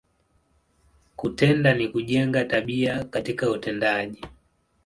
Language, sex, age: Swahili, male, 19-29